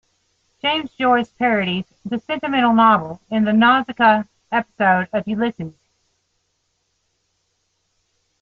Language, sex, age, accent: English, female, 40-49, United States English